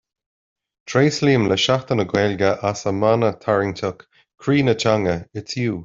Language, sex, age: Irish, male, 30-39